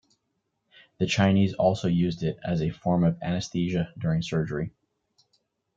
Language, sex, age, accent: English, male, 40-49, United States English